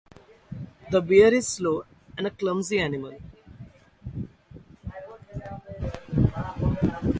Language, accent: English, India and South Asia (India, Pakistan, Sri Lanka)